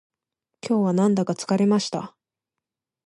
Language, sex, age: Japanese, female, 19-29